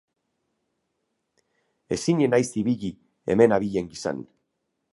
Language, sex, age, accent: Basque, male, 30-39, Mendebalekoa (Araba, Bizkaia, Gipuzkoako mendebaleko herri batzuk)